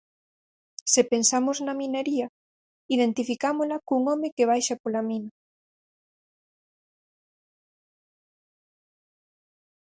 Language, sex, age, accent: Galician, female, 19-29, Central (gheada)